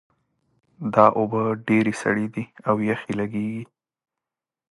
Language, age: Pashto, 19-29